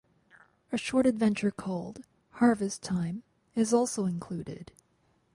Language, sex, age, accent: English, female, 19-29, United States English